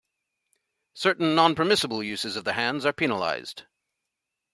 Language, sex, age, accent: English, male, 50-59, United States English